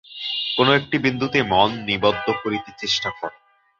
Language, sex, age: Bengali, male, 19-29